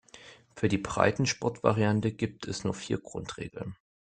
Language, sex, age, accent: German, male, 19-29, Deutschland Deutsch